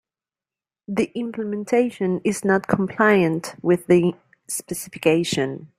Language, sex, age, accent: English, female, 30-39, Canadian English